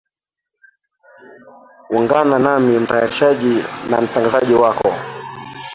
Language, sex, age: Swahili, male, 30-39